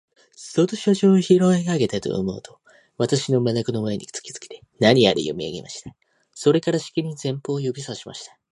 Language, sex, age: Japanese, male, 19-29